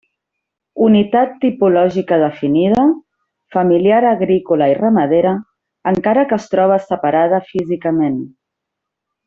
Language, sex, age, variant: Catalan, female, 40-49, Central